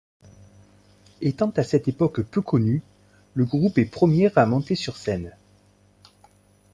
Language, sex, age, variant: French, male, 40-49, Français de métropole